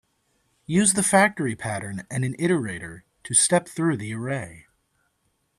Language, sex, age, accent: English, male, 19-29, United States English